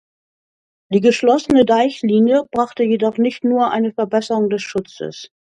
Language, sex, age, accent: German, female, 60-69, Deutschland Deutsch